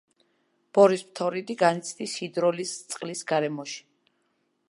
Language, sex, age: Georgian, female, 40-49